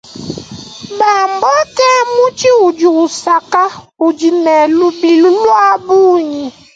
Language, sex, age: Luba-Lulua, female, 19-29